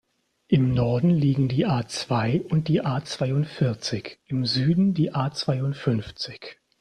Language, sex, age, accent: German, male, 30-39, Deutschland Deutsch